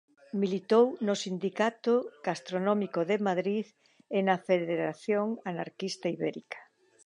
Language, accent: Galician, Normativo (estándar)